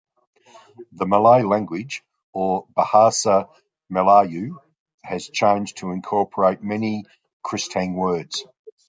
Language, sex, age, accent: English, male, 60-69, Australian English